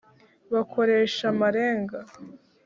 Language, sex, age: Kinyarwanda, female, under 19